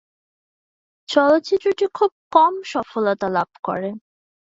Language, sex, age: Bengali, female, 19-29